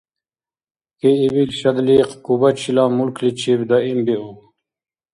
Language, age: Dargwa, 50-59